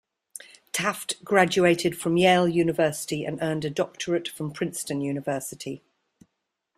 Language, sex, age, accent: English, female, 40-49, England English